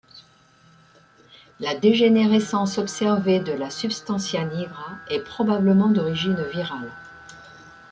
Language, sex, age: French, female, 60-69